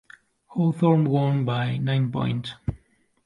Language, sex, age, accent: English, male, 19-29, England English